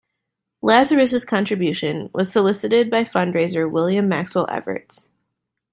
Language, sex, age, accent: English, female, 30-39, United States English